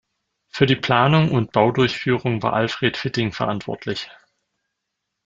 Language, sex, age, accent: German, male, 30-39, Deutschland Deutsch